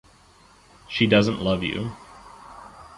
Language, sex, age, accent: English, male, 30-39, United States English